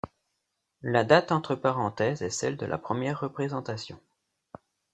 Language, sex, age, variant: French, male, 40-49, Français de métropole